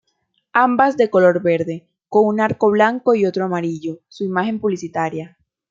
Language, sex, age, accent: Spanish, female, 19-29, Caribe: Cuba, Venezuela, Puerto Rico, República Dominicana, Panamá, Colombia caribeña, México caribeño, Costa del golfo de México